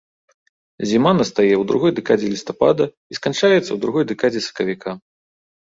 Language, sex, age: Belarusian, male, 30-39